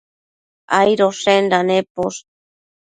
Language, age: Matsés, 19-29